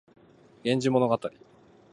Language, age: Japanese, 30-39